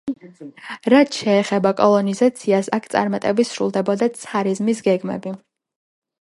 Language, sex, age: Georgian, female, 19-29